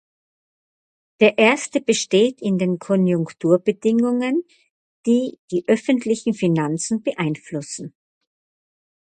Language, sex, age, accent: German, female, 60-69, Österreichisches Deutsch